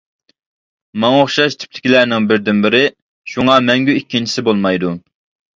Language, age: Uyghur, 19-29